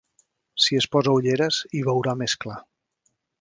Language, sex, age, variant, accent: Catalan, male, 50-59, Central, central